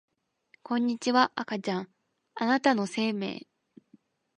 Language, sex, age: Japanese, female, 19-29